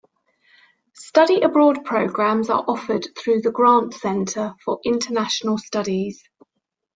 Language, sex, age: English, female, 50-59